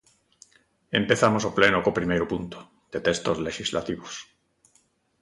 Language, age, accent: Galician, 50-59, Atlántico (seseo e gheada)